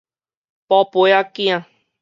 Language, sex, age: Min Nan Chinese, male, 19-29